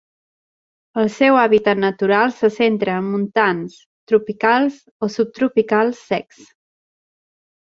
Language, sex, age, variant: Catalan, female, 40-49, Central